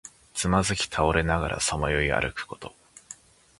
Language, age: Japanese, 19-29